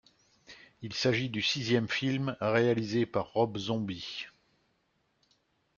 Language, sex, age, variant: French, male, 60-69, Français de métropole